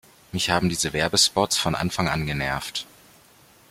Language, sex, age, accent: German, male, 19-29, Deutschland Deutsch